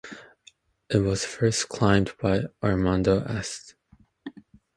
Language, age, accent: English, 19-29, United States English